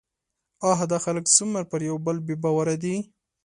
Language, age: Pashto, 19-29